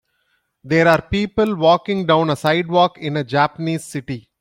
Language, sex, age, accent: English, male, 40-49, India and South Asia (India, Pakistan, Sri Lanka)